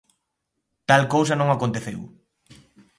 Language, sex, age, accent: Galician, male, 30-39, Oriental (común en zona oriental)